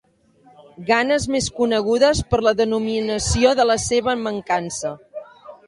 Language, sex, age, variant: Catalan, male, 40-49, Central